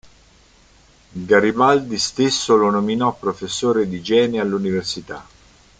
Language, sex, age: Italian, male, 50-59